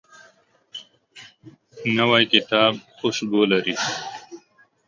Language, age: Pashto, 30-39